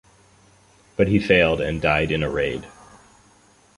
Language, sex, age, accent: English, male, 30-39, United States English